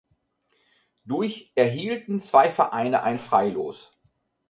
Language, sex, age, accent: German, male, 50-59, Deutschland Deutsch